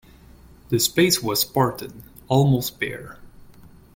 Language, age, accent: English, 19-29, Canadian English